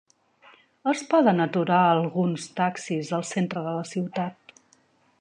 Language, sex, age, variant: Catalan, female, 50-59, Central